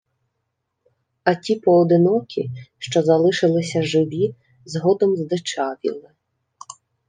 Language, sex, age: Ukrainian, female, 30-39